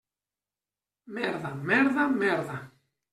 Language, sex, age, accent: Catalan, male, 50-59, valencià